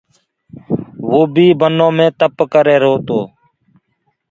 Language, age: Gurgula, 30-39